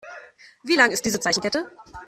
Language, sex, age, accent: German, female, 19-29, Deutschland Deutsch